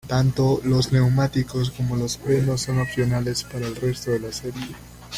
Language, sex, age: Spanish, male, 19-29